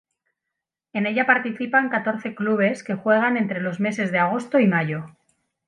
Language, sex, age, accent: Spanish, female, 40-49, España: Centro-Sur peninsular (Madrid, Toledo, Castilla-La Mancha)